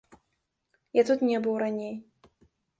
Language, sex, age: Belarusian, female, 19-29